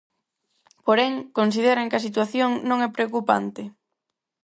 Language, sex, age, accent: Galician, female, under 19, Neofalante